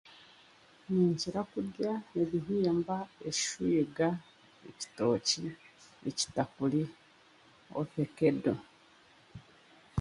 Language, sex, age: Chiga, female, 30-39